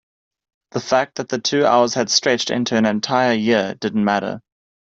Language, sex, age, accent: English, male, 19-29, Southern African (South Africa, Zimbabwe, Namibia)